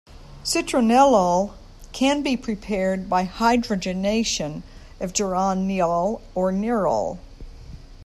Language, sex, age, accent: English, female, 60-69, United States English